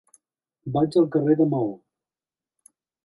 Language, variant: Catalan, Central